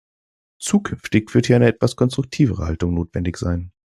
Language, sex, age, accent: German, male, 19-29, Deutschland Deutsch